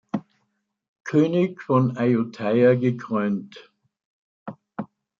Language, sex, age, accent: German, male, 70-79, Österreichisches Deutsch